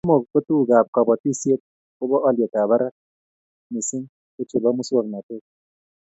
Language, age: Kalenjin, 19-29